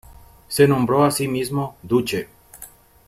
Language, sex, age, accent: Spanish, male, 30-39, Rioplatense: Argentina, Uruguay, este de Bolivia, Paraguay